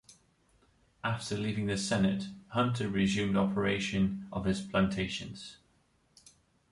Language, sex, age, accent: English, male, 30-39, England English